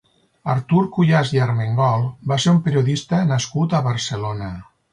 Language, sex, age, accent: Catalan, male, 50-59, Lleidatà